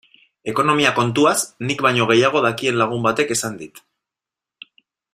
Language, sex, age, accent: Basque, male, 30-39, Mendebalekoa (Araba, Bizkaia, Gipuzkoako mendebaleko herri batzuk)